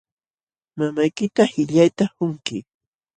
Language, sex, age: Jauja Wanca Quechua, female, 70-79